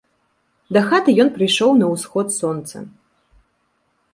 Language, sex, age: Belarusian, female, 30-39